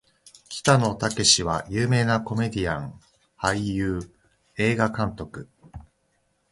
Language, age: Japanese, 40-49